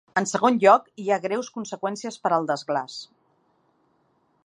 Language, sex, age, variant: Catalan, female, 40-49, Central